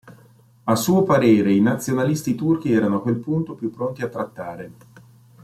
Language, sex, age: Italian, male, 40-49